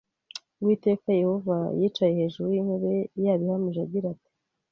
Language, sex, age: Kinyarwanda, female, 30-39